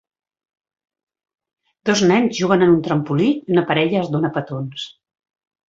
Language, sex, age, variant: Catalan, female, 50-59, Central